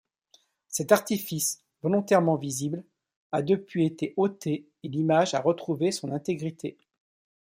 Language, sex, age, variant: French, male, 50-59, Français de métropole